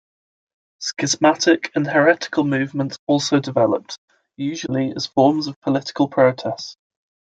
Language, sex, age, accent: English, male, 19-29, England English